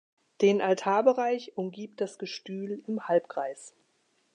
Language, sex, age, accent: German, female, 50-59, Deutschland Deutsch